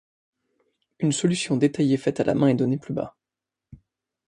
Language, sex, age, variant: French, male, 19-29, Français de métropole